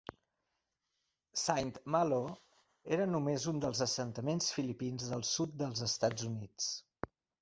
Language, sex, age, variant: Catalan, male, 40-49, Central